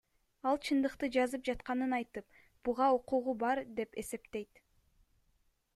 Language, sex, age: Kyrgyz, female, 19-29